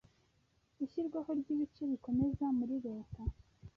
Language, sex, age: Kinyarwanda, male, 30-39